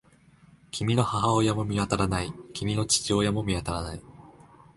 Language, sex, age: Japanese, male, under 19